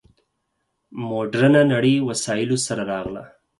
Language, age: Pashto, 30-39